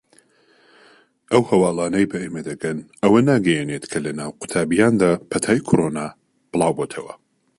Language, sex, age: Central Kurdish, male, 30-39